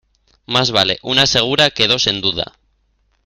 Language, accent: Spanish, España: Norte peninsular (Asturias, Castilla y León, Cantabria, País Vasco, Navarra, Aragón, La Rioja, Guadalajara, Cuenca)